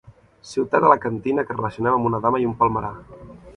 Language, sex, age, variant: Catalan, male, 19-29, Central